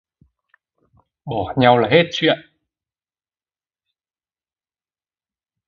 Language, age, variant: Vietnamese, 19-29, Hà Nội